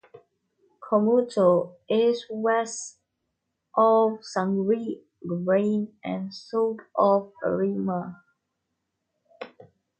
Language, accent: English, Malaysian English